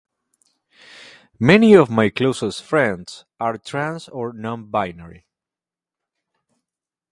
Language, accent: English, United States English